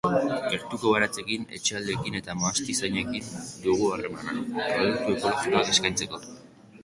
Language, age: Basque, under 19